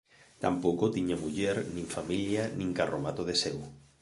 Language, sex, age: Galician, male, 40-49